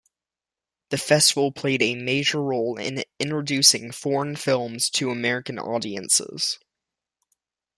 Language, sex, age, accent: English, male, under 19, United States English